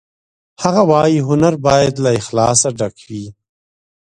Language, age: Pashto, 30-39